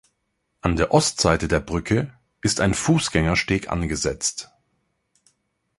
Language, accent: German, Deutschland Deutsch